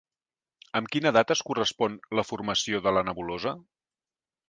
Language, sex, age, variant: Catalan, male, 50-59, Central